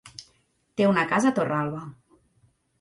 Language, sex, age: Catalan, female, 30-39